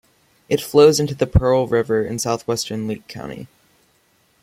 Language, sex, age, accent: English, male, under 19, United States English